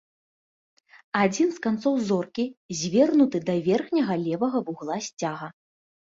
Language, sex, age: Belarusian, female, 19-29